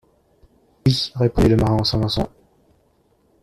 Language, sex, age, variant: French, male, 30-39, Français de métropole